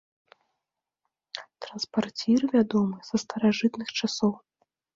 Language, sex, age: Belarusian, female, 19-29